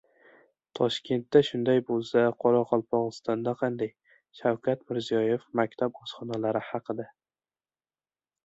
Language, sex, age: Uzbek, male, 19-29